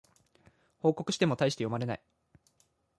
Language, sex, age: Japanese, male, 19-29